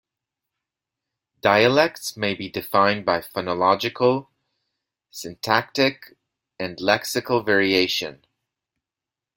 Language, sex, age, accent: English, male, 30-39, Canadian English